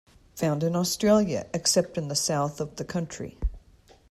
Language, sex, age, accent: English, female, 60-69, United States English